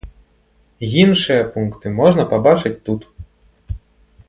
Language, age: Belarusian, 19-29